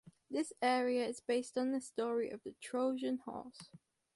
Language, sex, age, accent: English, female, under 19, England English